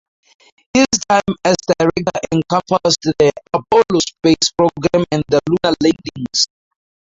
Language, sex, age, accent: English, male, 19-29, Southern African (South Africa, Zimbabwe, Namibia)